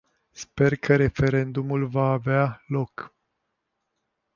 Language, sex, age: Romanian, male, 50-59